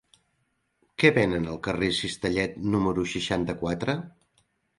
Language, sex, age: Catalan, male, 60-69